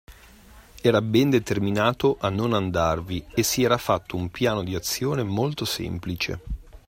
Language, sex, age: Italian, male, 30-39